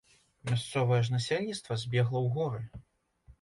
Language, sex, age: Belarusian, male, 30-39